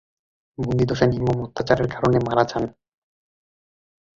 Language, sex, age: Bengali, male, 19-29